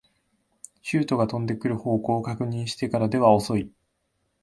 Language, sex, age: Japanese, male, 19-29